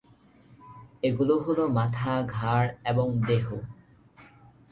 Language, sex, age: Bengali, male, 19-29